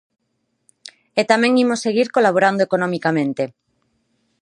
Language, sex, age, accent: Galician, female, 40-49, Normativo (estándar); Neofalante